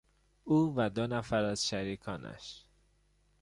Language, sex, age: Persian, male, 19-29